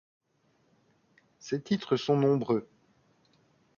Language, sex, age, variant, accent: French, male, 30-39, Français d'Europe, Français de Belgique